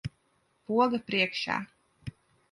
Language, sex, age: Latvian, female, 19-29